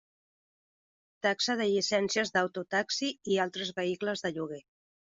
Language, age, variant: Catalan, 50-59, Central